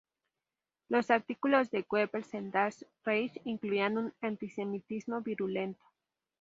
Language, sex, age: Spanish, female, 19-29